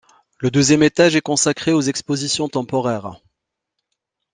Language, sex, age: French, male, 30-39